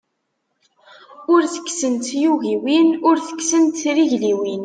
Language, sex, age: Kabyle, female, 19-29